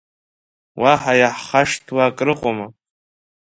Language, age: Abkhazian, under 19